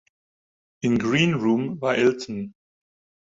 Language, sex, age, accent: German, male, 50-59, Deutschland Deutsch